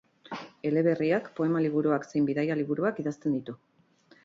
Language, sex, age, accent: Basque, female, 40-49, Erdialdekoa edo Nafarra (Gipuzkoa, Nafarroa)